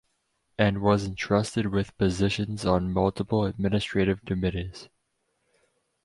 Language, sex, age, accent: English, male, 19-29, United States English